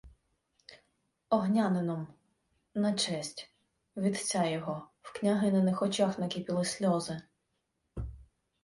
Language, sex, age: Ukrainian, female, 30-39